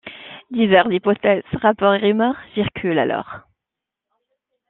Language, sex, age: French, female, 30-39